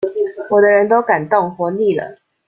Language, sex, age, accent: Chinese, female, 19-29, 出生地：彰化縣